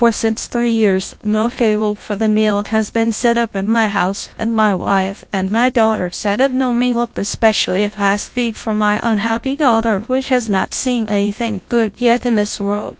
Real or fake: fake